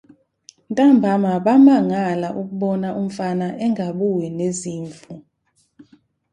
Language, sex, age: Zulu, female, 19-29